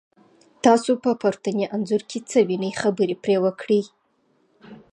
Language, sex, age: Pashto, female, 30-39